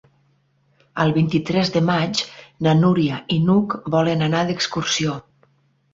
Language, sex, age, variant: Catalan, female, 50-59, Nord-Occidental